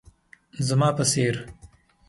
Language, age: Pashto, 19-29